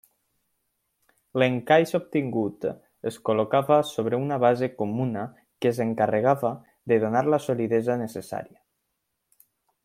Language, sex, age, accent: Catalan, male, under 19, valencià